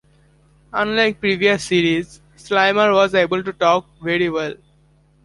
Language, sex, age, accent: English, male, under 19, United States English